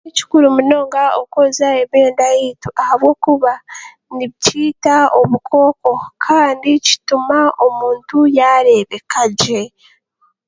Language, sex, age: Chiga, female, 19-29